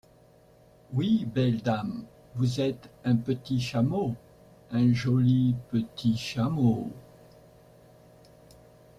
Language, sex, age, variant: French, male, 60-69, Français de métropole